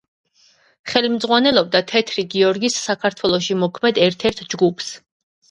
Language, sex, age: Georgian, male, 30-39